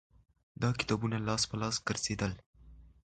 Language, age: Pashto, under 19